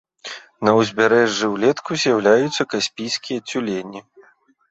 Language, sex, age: Belarusian, male, 30-39